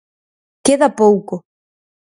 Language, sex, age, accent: Galician, female, under 19, Atlántico (seseo e gheada)